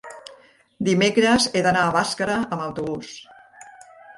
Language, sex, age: Catalan, female, 60-69